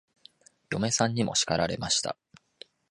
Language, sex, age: Japanese, male, 19-29